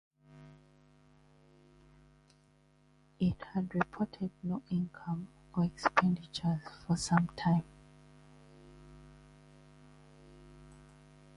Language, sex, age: English, female, 30-39